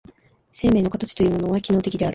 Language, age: Japanese, 19-29